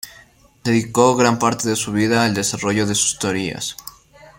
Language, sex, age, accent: Spanish, male, 19-29, Andino-Pacífico: Colombia, Perú, Ecuador, oeste de Bolivia y Venezuela andina